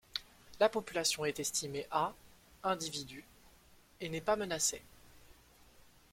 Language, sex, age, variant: French, male, 19-29, Français de métropole